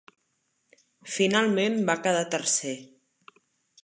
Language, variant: Catalan, Central